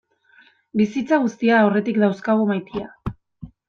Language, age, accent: Basque, 19-29, Mendebalekoa (Araba, Bizkaia, Gipuzkoako mendebaleko herri batzuk)